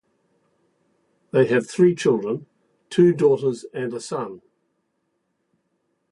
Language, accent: English, New Zealand English